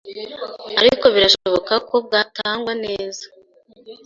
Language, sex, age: Kinyarwanda, female, 19-29